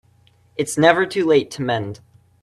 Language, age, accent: English, 19-29, United States English